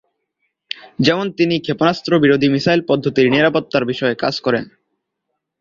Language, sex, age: Bengali, male, under 19